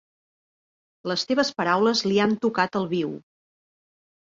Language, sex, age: Catalan, female, 40-49